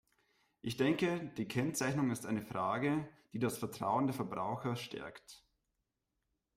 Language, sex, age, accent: German, male, 30-39, Deutschland Deutsch